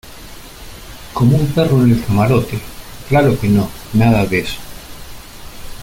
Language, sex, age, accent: Spanish, male, 50-59, Rioplatense: Argentina, Uruguay, este de Bolivia, Paraguay